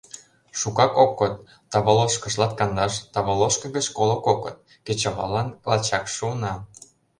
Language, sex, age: Mari, male, 19-29